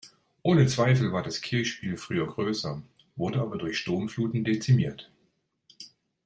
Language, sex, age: German, male, 50-59